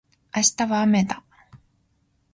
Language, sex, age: Japanese, female, 19-29